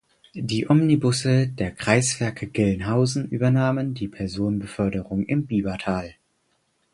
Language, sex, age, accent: German, male, 19-29, Deutschland Deutsch